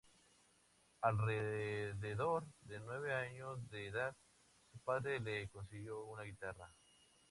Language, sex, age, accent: Spanish, male, 19-29, México